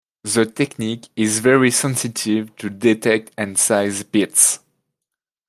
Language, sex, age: English, male, 19-29